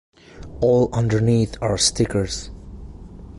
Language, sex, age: English, male, 19-29